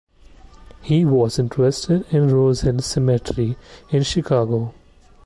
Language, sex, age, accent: English, male, 19-29, India and South Asia (India, Pakistan, Sri Lanka)